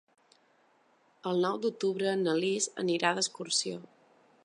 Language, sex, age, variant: Catalan, female, 30-39, Balear